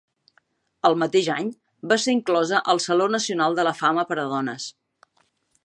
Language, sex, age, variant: Catalan, female, 40-49, Central